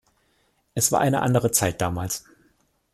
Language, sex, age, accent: German, male, 30-39, Deutschland Deutsch